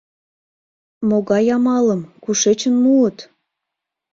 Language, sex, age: Mari, female, 19-29